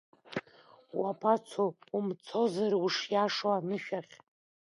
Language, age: Abkhazian, under 19